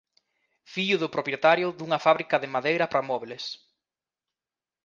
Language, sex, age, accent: Galician, male, 19-29, Atlántico (seseo e gheada)